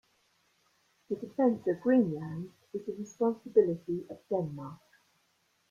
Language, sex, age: English, female, 60-69